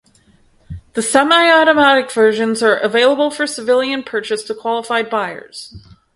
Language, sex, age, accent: English, female, 30-39, Canadian English